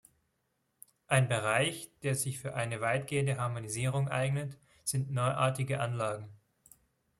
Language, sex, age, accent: German, male, 19-29, Schweizerdeutsch